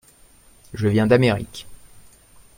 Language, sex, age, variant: French, male, 19-29, Français de métropole